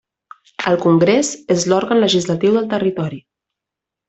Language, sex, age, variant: Catalan, female, 19-29, Central